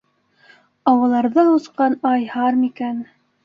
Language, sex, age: Bashkir, female, under 19